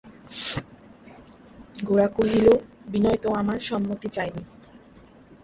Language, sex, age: Bengali, female, 19-29